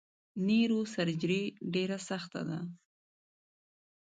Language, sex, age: Pashto, female, 19-29